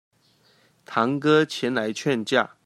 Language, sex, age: Chinese, male, 30-39